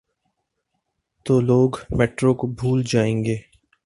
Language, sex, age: Urdu, male, 19-29